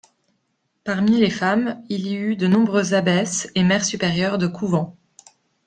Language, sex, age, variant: French, female, 30-39, Français de métropole